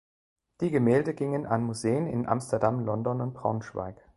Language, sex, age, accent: German, male, 40-49, Deutschland Deutsch